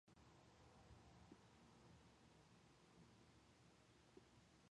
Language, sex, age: English, female, 19-29